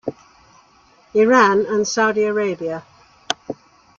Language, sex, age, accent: English, female, 70-79, England English